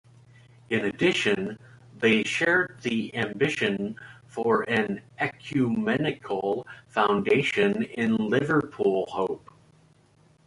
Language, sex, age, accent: English, male, 40-49, United States English